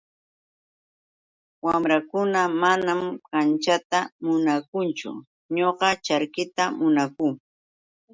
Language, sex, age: Yauyos Quechua, female, 60-69